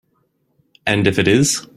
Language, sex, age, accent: English, male, 30-39, Australian English